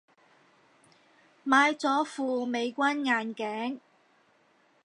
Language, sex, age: Cantonese, female, 40-49